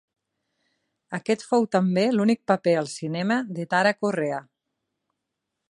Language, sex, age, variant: Catalan, female, 30-39, Nord-Occidental